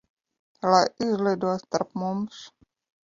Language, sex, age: Latvian, female, 50-59